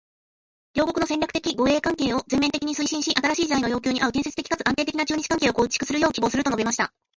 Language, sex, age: Japanese, female, 30-39